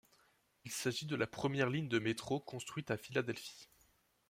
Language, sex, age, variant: French, male, 19-29, Français de métropole